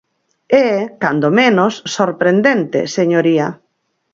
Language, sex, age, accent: Galician, female, 50-59, Normativo (estándar)